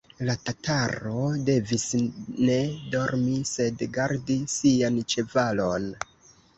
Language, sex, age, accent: Esperanto, female, 19-29, Internacia